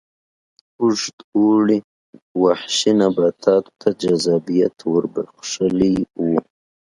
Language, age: Pashto, 19-29